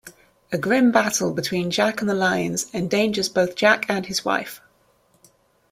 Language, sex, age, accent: English, female, 30-39, England English